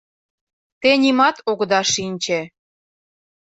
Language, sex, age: Mari, female, 40-49